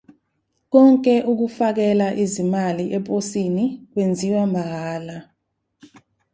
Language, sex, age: Zulu, female, 19-29